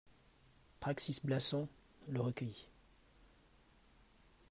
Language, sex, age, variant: French, male, 30-39, Français de métropole